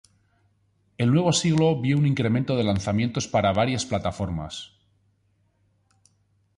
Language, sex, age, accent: Spanish, male, 50-59, España: Norte peninsular (Asturias, Castilla y León, Cantabria, País Vasco, Navarra, Aragón, La Rioja, Guadalajara, Cuenca)